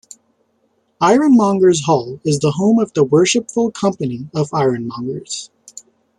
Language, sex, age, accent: English, male, 19-29, United States English